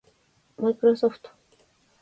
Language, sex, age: Japanese, female, 19-29